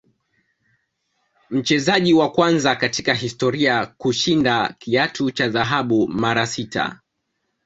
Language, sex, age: Swahili, male, 19-29